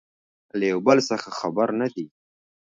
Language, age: Pashto, 19-29